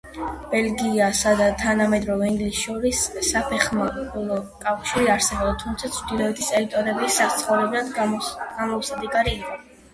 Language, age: Georgian, 19-29